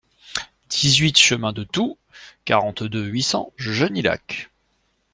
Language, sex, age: French, male, 40-49